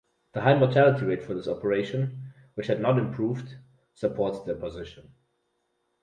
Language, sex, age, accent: English, male, 19-29, German